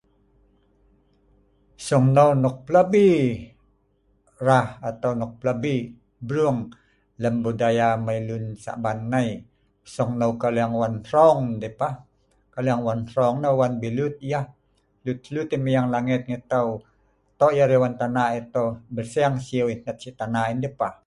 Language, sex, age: Sa'ban, male, 50-59